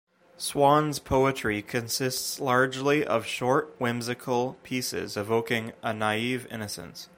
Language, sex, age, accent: English, male, 19-29, Canadian English